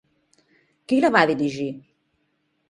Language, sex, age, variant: Catalan, female, 40-49, Central